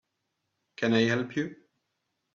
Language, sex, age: English, male, 19-29